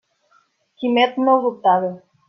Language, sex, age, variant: Catalan, female, 19-29, Nord-Occidental